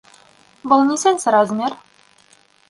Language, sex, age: Bashkir, female, 19-29